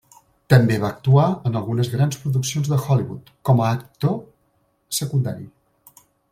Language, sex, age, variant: Catalan, male, 60-69, Central